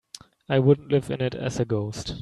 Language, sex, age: English, male, 19-29